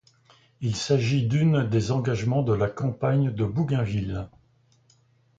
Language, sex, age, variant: French, male, 70-79, Français de métropole